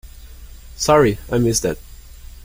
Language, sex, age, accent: English, male, under 19, United States English